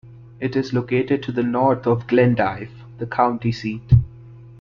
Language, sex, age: English, male, 19-29